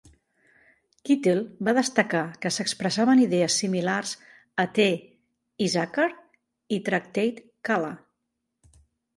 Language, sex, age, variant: Catalan, female, 50-59, Central